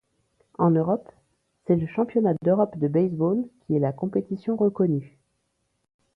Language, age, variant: French, 30-39, Français de métropole